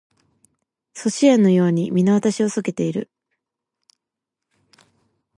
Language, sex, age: Japanese, female, 19-29